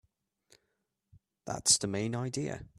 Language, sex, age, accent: English, male, 40-49, England English